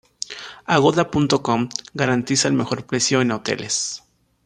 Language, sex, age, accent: Spanish, male, 19-29, México